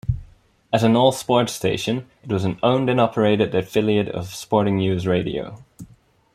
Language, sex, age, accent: English, male, 19-29, Dutch